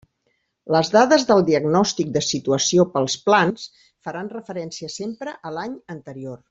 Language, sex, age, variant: Catalan, female, 50-59, Central